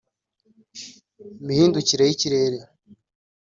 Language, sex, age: Kinyarwanda, male, 30-39